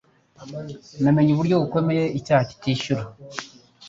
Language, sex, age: Kinyarwanda, male, 40-49